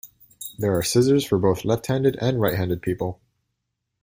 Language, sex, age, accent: English, male, 19-29, United States English